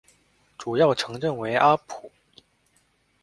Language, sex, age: Chinese, male, 19-29